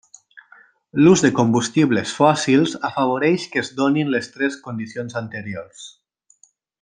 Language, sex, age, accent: Catalan, male, 19-29, valencià